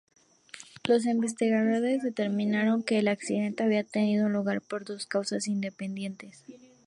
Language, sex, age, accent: Spanish, female, 19-29, México